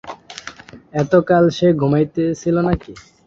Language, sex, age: Bengali, male, under 19